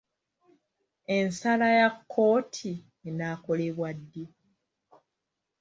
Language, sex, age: Ganda, female, 19-29